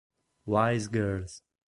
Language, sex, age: Italian, male, 30-39